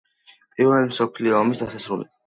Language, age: Georgian, under 19